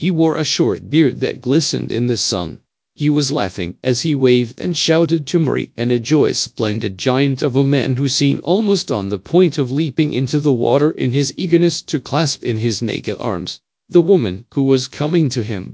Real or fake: fake